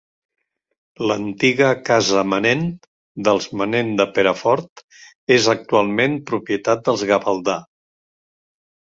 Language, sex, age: Catalan, male, 60-69